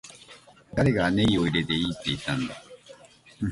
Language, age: Japanese, 60-69